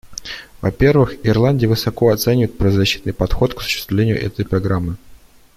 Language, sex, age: Russian, male, 30-39